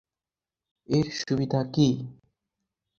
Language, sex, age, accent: Bengali, male, 19-29, Native